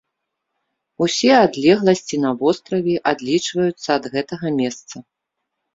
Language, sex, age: Belarusian, female, 40-49